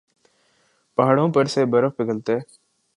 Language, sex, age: Urdu, male, 19-29